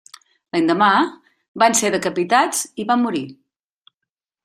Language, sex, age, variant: Catalan, male, 19-29, Central